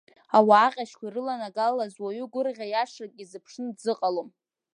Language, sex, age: Abkhazian, female, under 19